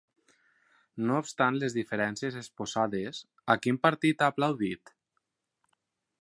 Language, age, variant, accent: Catalan, 19-29, Valencià central, valencià